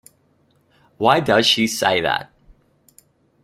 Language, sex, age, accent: English, male, 19-29, Australian English